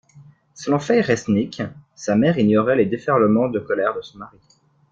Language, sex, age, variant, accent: French, male, 19-29, Français d'Europe, Français de Suisse